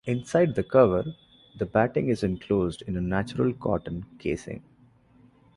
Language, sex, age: English, male, 19-29